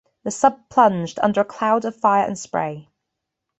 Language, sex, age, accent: English, female, 30-39, England English